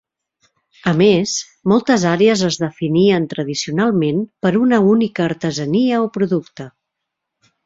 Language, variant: Catalan, Central